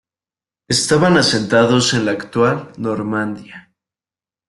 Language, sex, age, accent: Spanish, male, 19-29, México